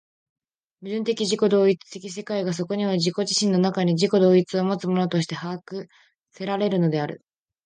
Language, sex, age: Japanese, female, under 19